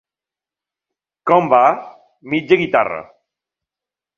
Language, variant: Catalan, Balear